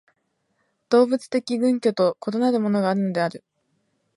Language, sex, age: Japanese, female, 19-29